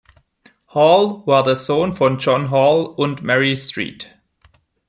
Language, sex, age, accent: German, male, 19-29, Deutschland Deutsch